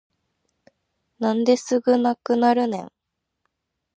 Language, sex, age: Japanese, female, 19-29